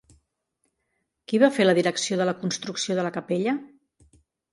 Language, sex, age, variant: Catalan, female, 50-59, Central